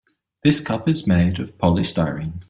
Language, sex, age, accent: English, male, 30-39, Australian English